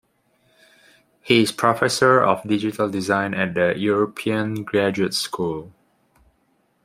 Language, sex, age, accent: English, male, 19-29, Singaporean English